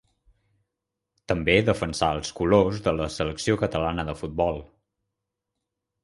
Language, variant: Catalan, Central